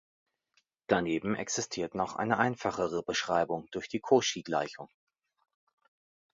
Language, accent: German, Deutschland Deutsch